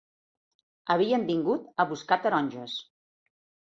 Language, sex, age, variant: Catalan, female, 40-49, Central